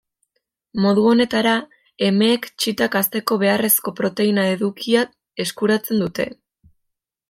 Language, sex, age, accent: Basque, female, 19-29, Mendebalekoa (Araba, Bizkaia, Gipuzkoako mendebaleko herri batzuk)